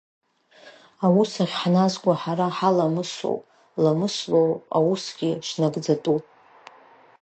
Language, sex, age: Abkhazian, female, 30-39